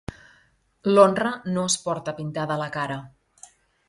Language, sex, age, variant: Catalan, female, 40-49, Central